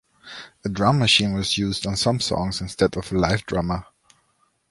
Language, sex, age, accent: English, male, 30-39, United States English